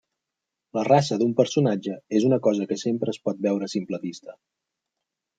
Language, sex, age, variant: Catalan, male, 30-39, Central